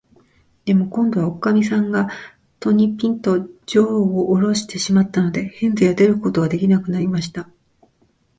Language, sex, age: Japanese, female, 40-49